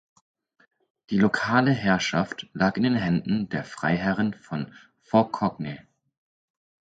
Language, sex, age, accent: German, male, 19-29, Deutschland Deutsch; Hochdeutsch